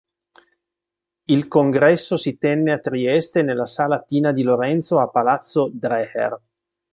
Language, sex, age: Italian, male, 50-59